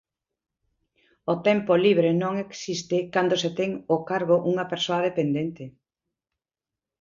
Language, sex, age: Galician, female, 60-69